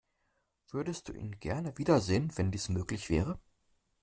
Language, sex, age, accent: German, male, 19-29, Deutschland Deutsch